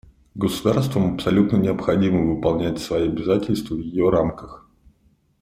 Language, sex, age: Russian, male, 30-39